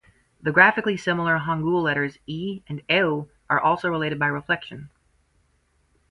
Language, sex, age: English, female, 19-29